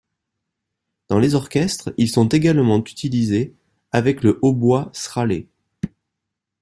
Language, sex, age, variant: French, male, 30-39, Français de métropole